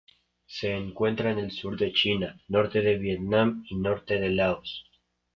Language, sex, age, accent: Spanish, male, under 19, Andino-Pacífico: Colombia, Perú, Ecuador, oeste de Bolivia y Venezuela andina